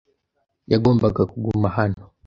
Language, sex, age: Kinyarwanda, male, under 19